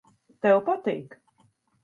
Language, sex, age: Latvian, female, 40-49